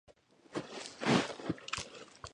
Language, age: Japanese, 19-29